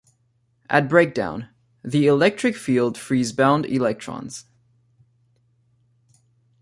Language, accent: English, Canadian English